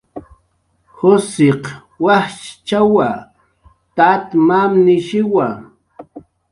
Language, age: Jaqaru, 40-49